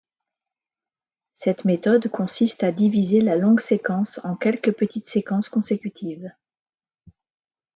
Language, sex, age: French, female, 50-59